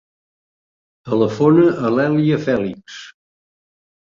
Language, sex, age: Catalan, male, 60-69